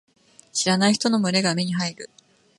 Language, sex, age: Japanese, female, 19-29